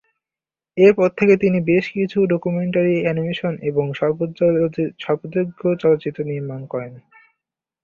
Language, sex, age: Bengali, male, under 19